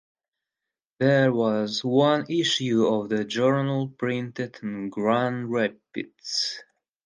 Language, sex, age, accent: English, male, 19-29, Russian